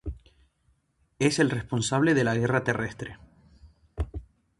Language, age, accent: Spanish, 19-29, España: Islas Canarias